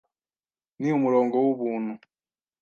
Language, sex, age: Kinyarwanda, male, 19-29